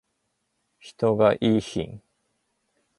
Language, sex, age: Japanese, male, 30-39